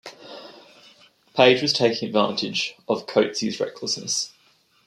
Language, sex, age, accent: English, male, 19-29, Australian English